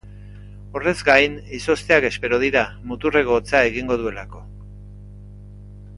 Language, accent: Basque, Erdialdekoa edo Nafarra (Gipuzkoa, Nafarroa)